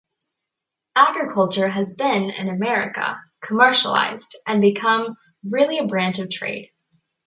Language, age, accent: English, 30-39, Canadian English